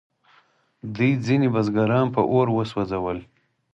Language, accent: Pashto, معیاري پښتو